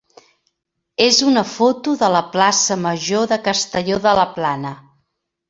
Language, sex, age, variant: Catalan, female, 50-59, Central